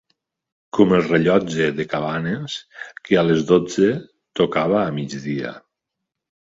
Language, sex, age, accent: Catalan, male, 40-49, valencià